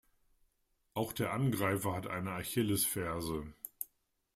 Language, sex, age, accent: German, male, 60-69, Deutschland Deutsch